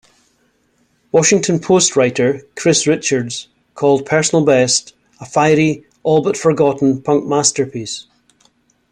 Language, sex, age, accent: English, male, 60-69, Scottish English